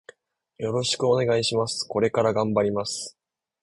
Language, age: Japanese, 19-29